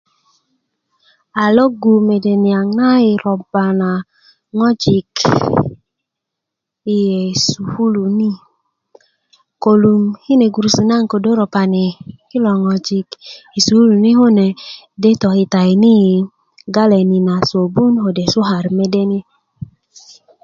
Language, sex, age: Kuku, female, 19-29